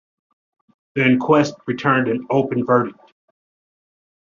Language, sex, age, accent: English, male, 40-49, United States English